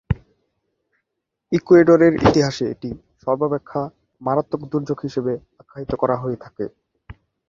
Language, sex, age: Bengali, male, 19-29